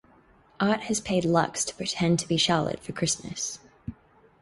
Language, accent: English, Australian English